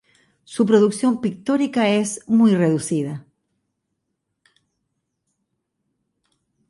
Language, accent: Spanish, Caribe: Cuba, Venezuela, Puerto Rico, República Dominicana, Panamá, Colombia caribeña, México caribeño, Costa del golfo de México